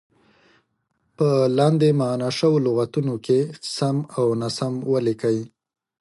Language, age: Pashto, 19-29